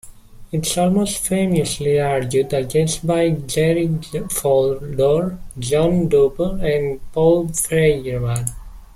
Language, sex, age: English, male, 19-29